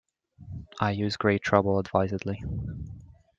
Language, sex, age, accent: English, male, 19-29, England English